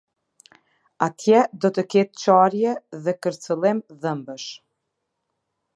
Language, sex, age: Albanian, female, 30-39